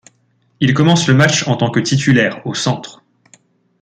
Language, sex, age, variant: French, male, 19-29, Français de métropole